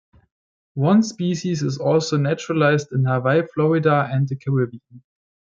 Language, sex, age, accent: English, male, 19-29, United States English